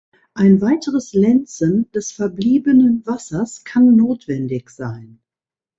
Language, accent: German, Deutschland Deutsch